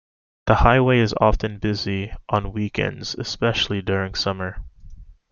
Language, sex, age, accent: English, male, 19-29, United States English